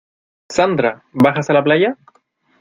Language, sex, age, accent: Spanish, male, 19-29, Chileno: Chile, Cuyo